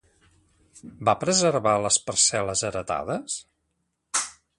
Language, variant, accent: Catalan, Central, central